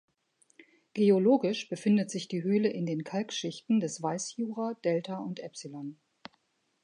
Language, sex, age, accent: German, female, 50-59, Deutschland Deutsch